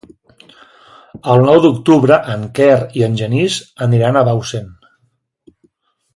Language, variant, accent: Catalan, Central, central